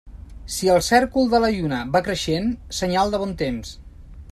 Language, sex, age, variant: Catalan, male, 40-49, Central